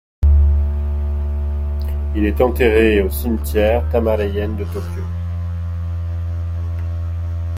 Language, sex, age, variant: French, male, 40-49, Français de métropole